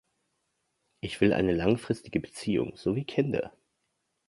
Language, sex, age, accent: German, male, 30-39, Deutschland Deutsch